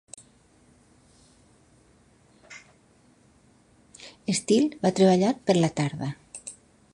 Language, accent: Catalan, valencià; valencià meridional